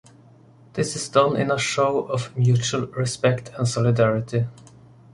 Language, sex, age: English, male, 30-39